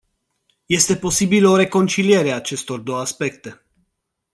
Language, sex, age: Romanian, male, 30-39